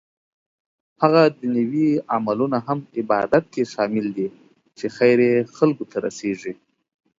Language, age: Pashto, 30-39